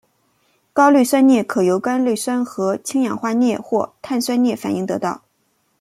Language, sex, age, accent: Chinese, female, 30-39, 出生地：吉林省